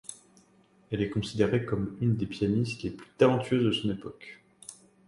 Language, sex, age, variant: French, male, 30-39, Français de métropole